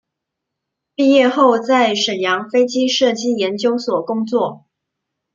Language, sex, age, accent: Chinese, female, 19-29, 出生地：广东省